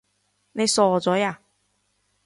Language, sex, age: Cantonese, female, 19-29